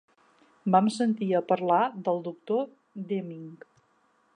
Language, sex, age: Catalan, female, 40-49